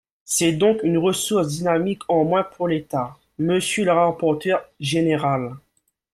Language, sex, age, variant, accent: French, male, 19-29, Français des départements et régions d'outre-mer, Français de La Réunion